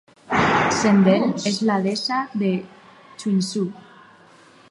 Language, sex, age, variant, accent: Catalan, female, under 19, Alacantí, valencià